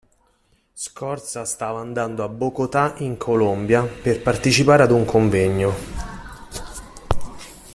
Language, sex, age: Italian, male, 40-49